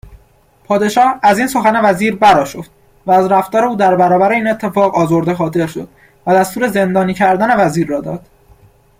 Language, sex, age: Persian, male, under 19